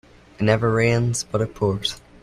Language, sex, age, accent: English, male, under 19, Irish English